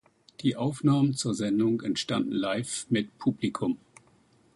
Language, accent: German, Deutschland Deutsch